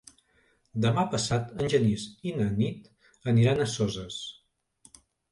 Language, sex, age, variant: Catalan, male, 60-69, Central